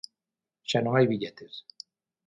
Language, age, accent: Galician, 50-59, Atlántico (seseo e gheada); Normativo (estándar)